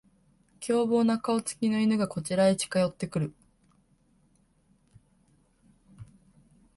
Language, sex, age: Japanese, female, under 19